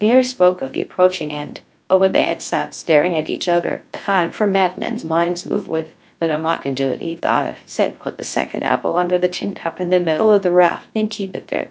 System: TTS, GlowTTS